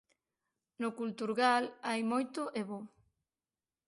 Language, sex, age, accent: Galician, female, 30-39, Normativo (estándar)